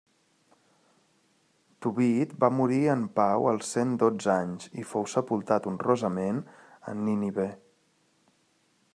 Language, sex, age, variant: Catalan, male, 30-39, Central